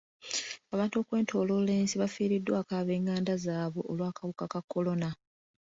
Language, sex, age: Ganda, female, 30-39